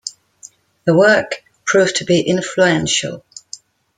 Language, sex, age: English, female, 50-59